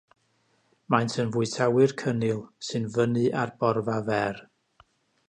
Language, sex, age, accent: Welsh, male, 50-59, Y Deyrnas Unedig Cymraeg